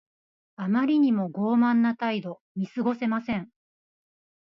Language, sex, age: Japanese, female, 40-49